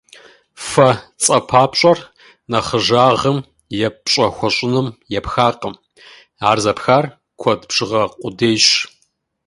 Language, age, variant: Kabardian, 30-39, Адыгэбзэ (Къэбэрдей, Кирил, Урысей)